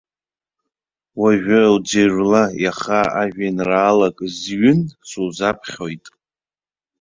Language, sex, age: Abkhazian, male, 30-39